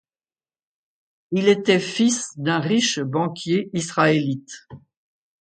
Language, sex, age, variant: French, female, 60-69, Français de métropole